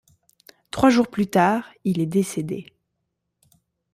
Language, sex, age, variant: French, female, 19-29, Français de métropole